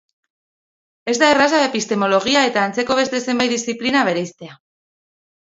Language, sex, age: Basque, female, 30-39